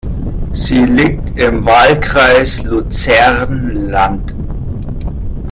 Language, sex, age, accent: German, male, 30-39, Deutschland Deutsch